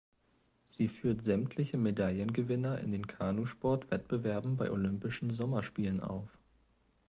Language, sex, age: German, male, 19-29